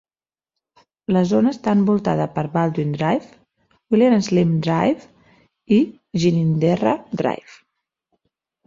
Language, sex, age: Catalan, female, 40-49